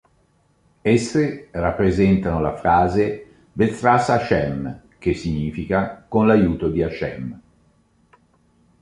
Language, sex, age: Italian, male, 60-69